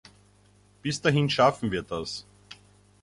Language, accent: German, Österreichisches Deutsch